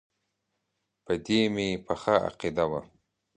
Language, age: Pashto, 30-39